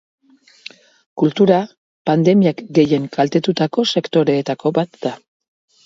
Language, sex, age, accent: Basque, female, 40-49, Mendebalekoa (Araba, Bizkaia, Gipuzkoako mendebaleko herri batzuk)